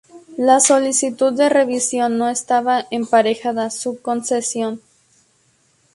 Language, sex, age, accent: Spanish, female, 19-29, México